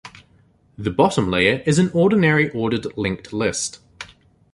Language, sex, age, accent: English, male, 30-39, New Zealand English